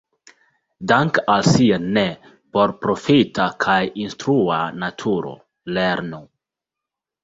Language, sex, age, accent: Esperanto, male, 19-29, Internacia